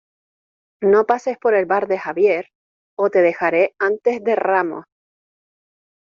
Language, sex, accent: Spanish, female, España: Islas Canarias